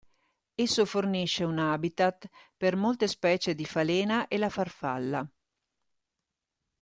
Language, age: Italian, 50-59